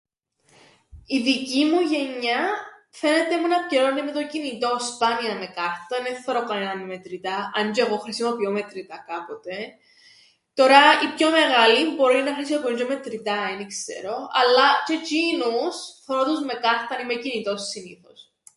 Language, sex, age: Greek, female, 19-29